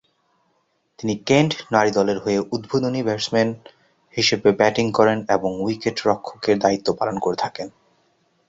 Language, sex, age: Bengali, male, 30-39